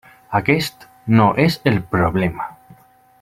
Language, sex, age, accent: Catalan, male, 19-29, valencià